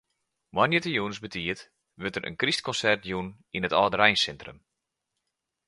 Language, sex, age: Western Frisian, male, 40-49